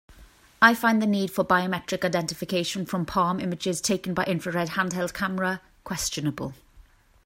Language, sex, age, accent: English, female, 30-39, England English